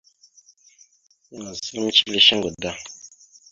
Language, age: Mada (Cameroon), 19-29